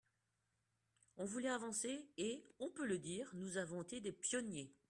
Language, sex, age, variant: French, female, 60-69, Français de métropole